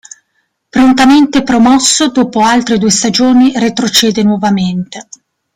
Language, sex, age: Italian, female, 30-39